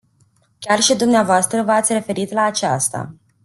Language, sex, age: Romanian, female, 19-29